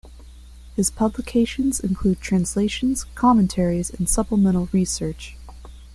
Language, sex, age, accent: English, female, 19-29, United States English